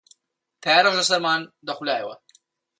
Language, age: Central Kurdish, 19-29